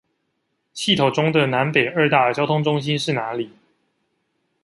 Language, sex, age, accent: Chinese, male, 19-29, 出生地：臺北市